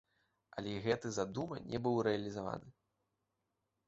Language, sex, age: Belarusian, male, 19-29